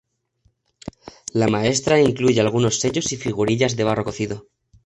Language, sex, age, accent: Spanish, male, 19-29, España: Centro-Sur peninsular (Madrid, Toledo, Castilla-La Mancha)